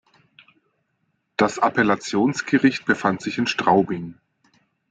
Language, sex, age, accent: German, male, 40-49, Deutschland Deutsch